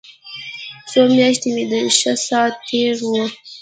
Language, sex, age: Pashto, female, under 19